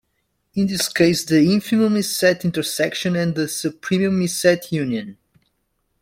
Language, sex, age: English, male, 30-39